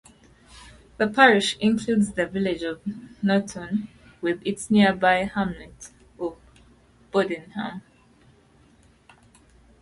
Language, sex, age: English, female, 19-29